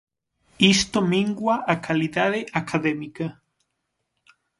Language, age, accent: Galician, 19-29, Normativo (estándar)